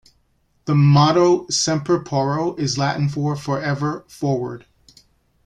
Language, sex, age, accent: English, male, 40-49, United States English